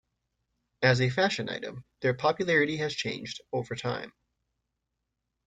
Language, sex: English, male